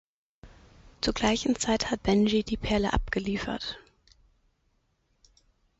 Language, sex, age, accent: German, female, 19-29, Deutschland Deutsch